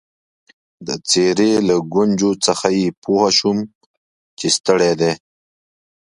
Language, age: Pashto, 30-39